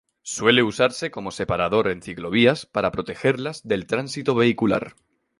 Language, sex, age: Spanish, male, 19-29